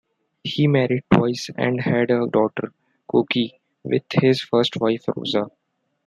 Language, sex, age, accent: English, male, 19-29, India and South Asia (India, Pakistan, Sri Lanka)